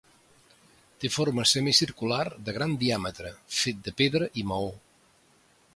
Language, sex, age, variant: Catalan, male, 60-69, Central